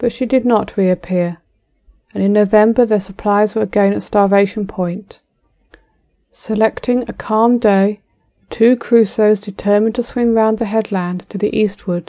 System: none